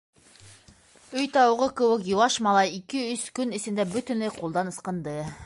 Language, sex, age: Bashkir, female, 30-39